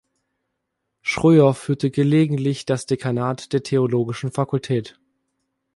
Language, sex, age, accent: German, male, 19-29, Deutschland Deutsch